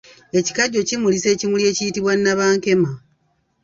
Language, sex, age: Ganda, female, 50-59